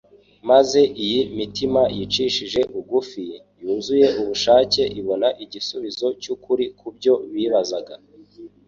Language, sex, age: Kinyarwanda, male, 19-29